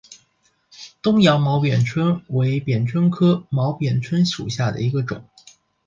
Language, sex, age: Chinese, male, 19-29